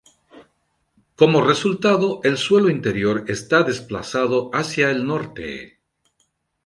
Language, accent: Spanish, Andino-Pacífico: Colombia, Perú, Ecuador, oeste de Bolivia y Venezuela andina